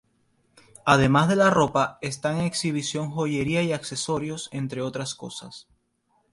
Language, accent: Spanish, Caribe: Cuba, Venezuela, Puerto Rico, República Dominicana, Panamá, Colombia caribeña, México caribeño, Costa del golfo de México